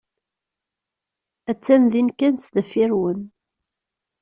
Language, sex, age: Kabyle, female, 19-29